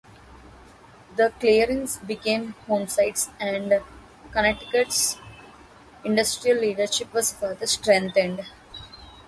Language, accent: English, India and South Asia (India, Pakistan, Sri Lanka)